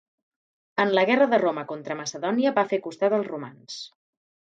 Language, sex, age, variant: Catalan, female, 19-29, Central